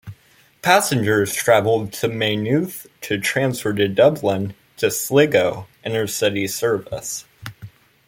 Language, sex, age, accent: English, male, under 19, United States English